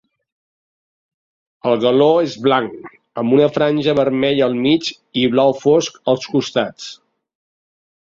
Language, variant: Catalan, Central